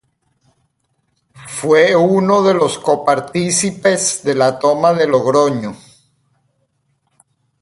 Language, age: Spanish, 70-79